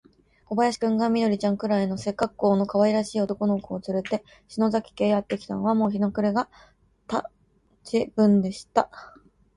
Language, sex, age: Japanese, female, 19-29